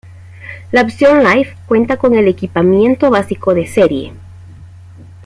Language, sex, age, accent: Spanish, female, 30-39, América central